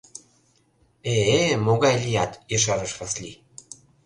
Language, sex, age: Mari, male, 50-59